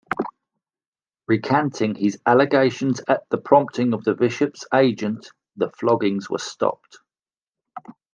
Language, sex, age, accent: English, male, 40-49, England English